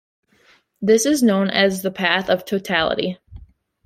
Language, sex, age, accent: English, female, under 19, United States English